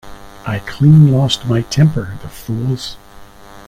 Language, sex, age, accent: English, male, 60-69, Canadian English